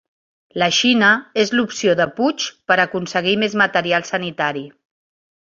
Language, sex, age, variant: Catalan, female, 50-59, Central